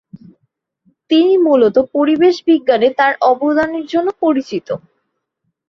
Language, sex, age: Bengali, female, under 19